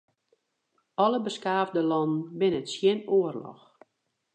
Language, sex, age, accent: Western Frisian, female, 60-69, Wâldfrysk